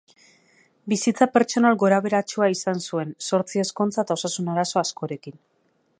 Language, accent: Basque, Mendebalekoa (Araba, Bizkaia, Gipuzkoako mendebaleko herri batzuk)